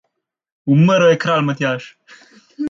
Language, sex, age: Slovenian, male, 19-29